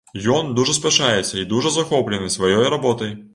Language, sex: Belarusian, male